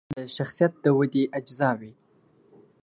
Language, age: Pashto, 19-29